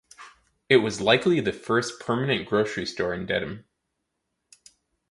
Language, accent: English, United States English